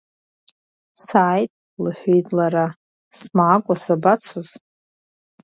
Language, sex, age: Abkhazian, female, 40-49